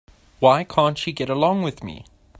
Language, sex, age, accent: English, male, 19-29, Southern African (South Africa, Zimbabwe, Namibia)